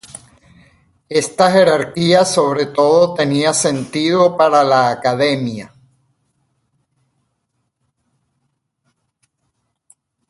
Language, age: Spanish, 70-79